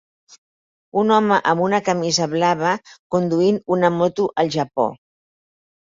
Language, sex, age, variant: Catalan, female, 60-69, Central